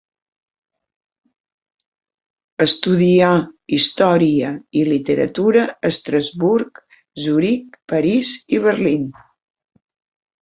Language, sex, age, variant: Catalan, female, 50-59, Central